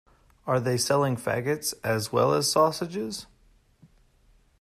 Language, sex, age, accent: English, male, 30-39, United States English